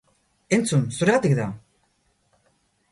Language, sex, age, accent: Basque, female, 40-49, Erdialdekoa edo Nafarra (Gipuzkoa, Nafarroa)